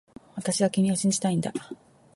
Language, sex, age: Japanese, female, 40-49